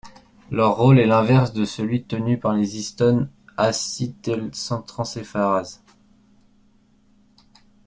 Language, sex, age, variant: French, male, 19-29, Français de métropole